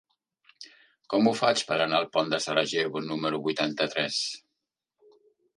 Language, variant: Catalan, Central